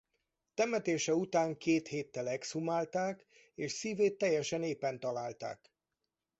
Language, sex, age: Hungarian, male, 60-69